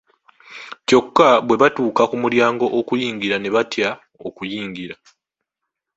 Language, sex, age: Ganda, male, 19-29